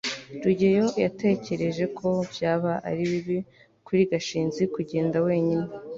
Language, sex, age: Kinyarwanda, female, 19-29